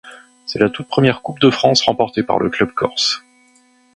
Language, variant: French, Français de métropole